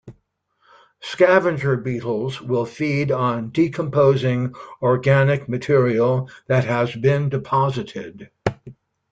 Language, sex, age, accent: English, male, 60-69, United States English